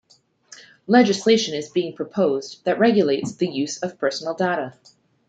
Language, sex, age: English, female, 30-39